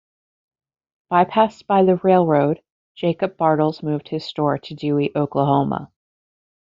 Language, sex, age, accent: English, female, 40-49, United States English